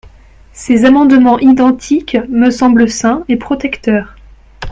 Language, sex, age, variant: French, female, 19-29, Français de métropole